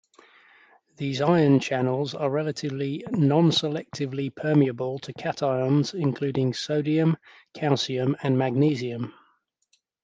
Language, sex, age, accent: English, male, 30-39, England English